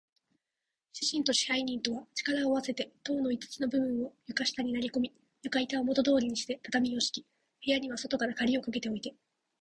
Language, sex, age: Japanese, female, 19-29